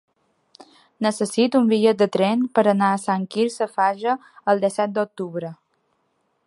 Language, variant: Catalan, Balear